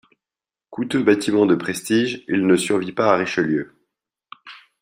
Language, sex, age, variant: French, male, 30-39, Français de métropole